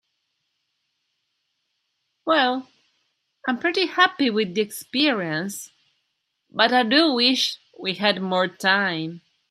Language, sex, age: English, female, 30-39